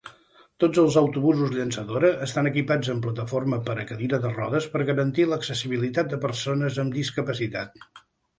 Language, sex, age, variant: Catalan, male, 60-69, Central